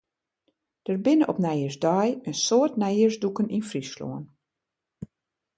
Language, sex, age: Western Frisian, female, 50-59